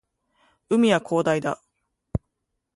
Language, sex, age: Japanese, female, 19-29